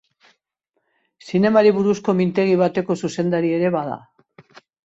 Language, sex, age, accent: Basque, female, 70-79, Mendebalekoa (Araba, Bizkaia, Gipuzkoako mendebaleko herri batzuk)